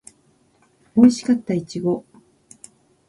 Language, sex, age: Japanese, female, 60-69